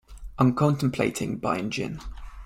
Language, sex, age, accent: English, male, 19-29, England English